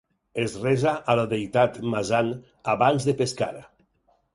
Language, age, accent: Catalan, 60-69, valencià